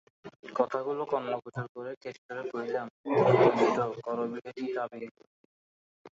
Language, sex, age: Bengali, male, 19-29